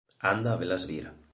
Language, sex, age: Galician, male, 40-49